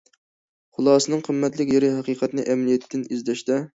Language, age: Uyghur, 19-29